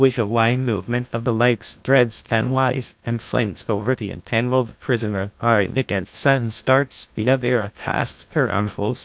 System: TTS, GlowTTS